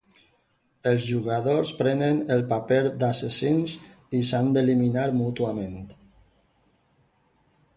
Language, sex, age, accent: Catalan, male, 50-59, valencià